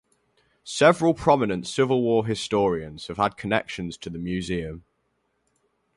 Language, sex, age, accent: English, male, 90+, England English